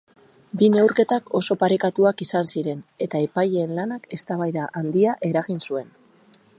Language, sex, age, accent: Basque, female, 40-49, Mendebalekoa (Araba, Bizkaia, Gipuzkoako mendebaleko herri batzuk)